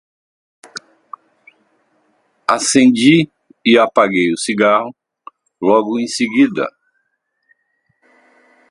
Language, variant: Portuguese, Portuguese (Brasil)